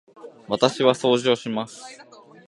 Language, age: Japanese, under 19